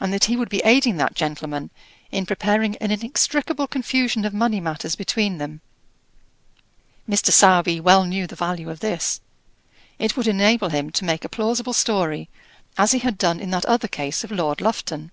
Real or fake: real